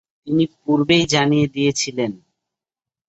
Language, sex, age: Bengali, male, 30-39